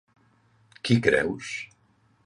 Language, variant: Catalan, Central